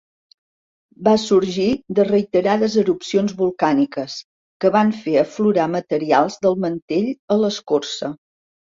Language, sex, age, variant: Catalan, female, 50-59, Central